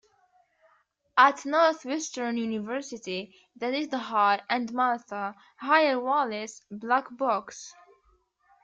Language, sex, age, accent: English, female, 19-29, United States English